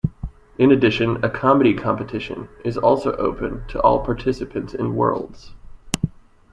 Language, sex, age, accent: English, male, 19-29, United States English